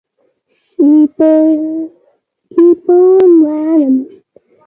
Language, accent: English, Canadian English